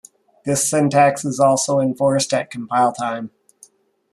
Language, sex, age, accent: English, male, 30-39, United States English